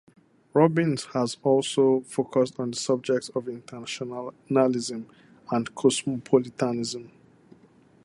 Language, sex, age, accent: English, male, 19-29, Nigerian English